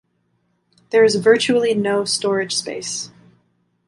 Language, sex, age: English, female, 19-29